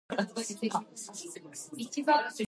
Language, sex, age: English, female, 19-29